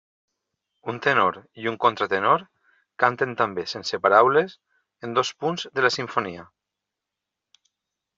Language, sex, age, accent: Catalan, male, 50-59, valencià